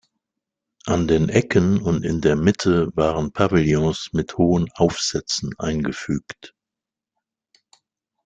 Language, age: German, 50-59